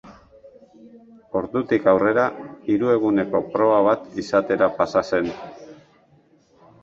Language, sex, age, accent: Basque, male, 50-59, Mendebalekoa (Araba, Bizkaia, Gipuzkoako mendebaleko herri batzuk)